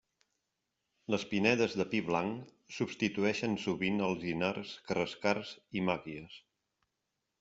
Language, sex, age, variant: Catalan, male, 50-59, Central